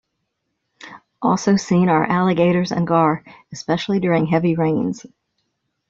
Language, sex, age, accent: English, female, 50-59, United States English